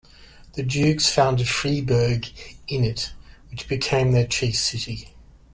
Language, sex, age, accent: English, male, 50-59, Australian English